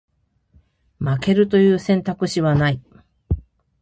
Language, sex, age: Japanese, female, 40-49